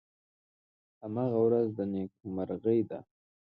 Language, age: Pashto, 19-29